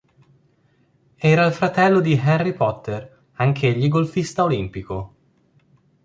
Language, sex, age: Italian, male, 30-39